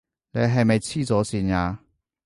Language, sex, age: Cantonese, male, 30-39